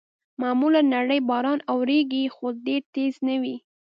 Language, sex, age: Pashto, female, 19-29